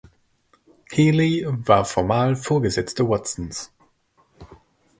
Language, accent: German, Deutschland Deutsch